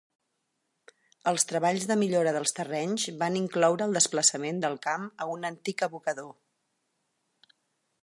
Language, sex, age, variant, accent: Catalan, female, 50-59, Central, central